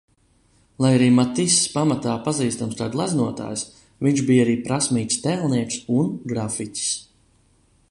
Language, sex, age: Latvian, male, 30-39